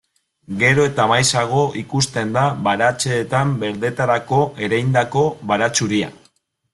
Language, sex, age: Basque, male, 30-39